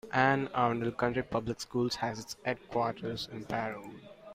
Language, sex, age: English, male, 19-29